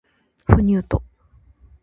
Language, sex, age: Japanese, female, 19-29